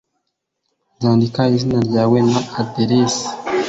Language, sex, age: Kinyarwanda, male, 19-29